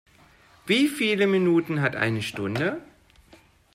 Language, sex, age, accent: German, male, 30-39, Deutschland Deutsch